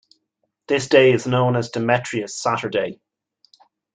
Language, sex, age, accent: English, male, 19-29, Irish English